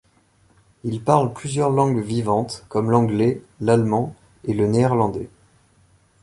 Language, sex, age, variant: French, male, 19-29, Français de métropole